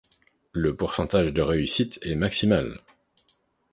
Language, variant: French, Français de métropole